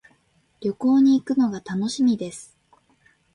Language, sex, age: Japanese, female, 19-29